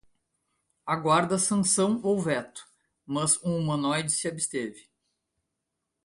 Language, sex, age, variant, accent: Portuguese, male, 30-39, Portuguese (Brasil), Gaucho